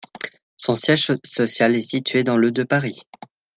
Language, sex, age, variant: French, male, under 19, Français de métropole